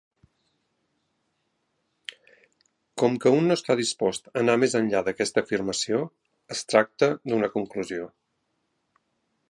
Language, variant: Catalan, Central